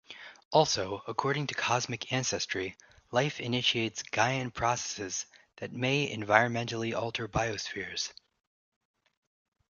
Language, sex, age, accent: English, male, 19-29, United States English